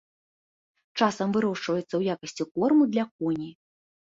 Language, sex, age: Belarusian, female, 19-29